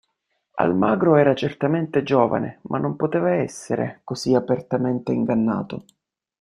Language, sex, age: Italian, male, 19-29